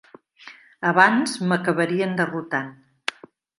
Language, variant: Catalan, Central